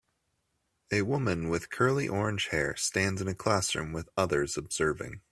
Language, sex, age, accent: English, male, 19-29, United States English